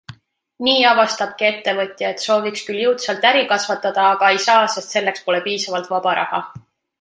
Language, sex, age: Estonian, female, 19-29